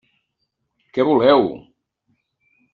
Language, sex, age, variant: Catalan, male, 70-79, Central